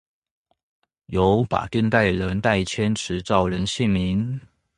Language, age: Chinese, 30-39